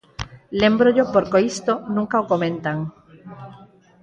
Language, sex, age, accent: Galician, female, 40-49, Normativo (estándar)